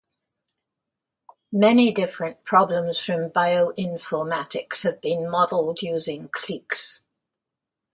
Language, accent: English, Welsh English